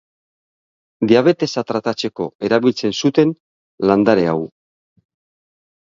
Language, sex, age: Basque, male, 60-69